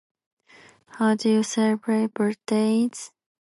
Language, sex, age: English, female, under 19